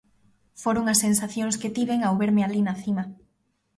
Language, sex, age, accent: Galician, female, 19-29, Normativo (estándar)